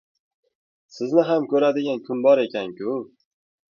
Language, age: Uzbek, 19-29